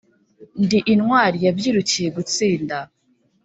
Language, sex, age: Kinyarwanda, female, 19-29